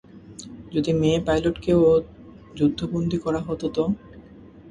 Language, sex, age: Bengali, male, 19-29